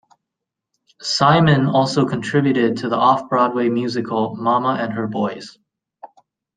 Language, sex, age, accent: English, male, 30-39, United States English